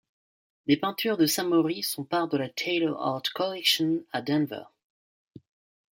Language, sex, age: French, male, 19-29